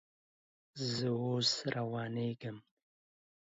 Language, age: Pashto, 19-29